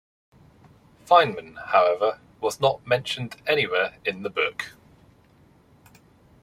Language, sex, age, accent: English, male, 30-39, England English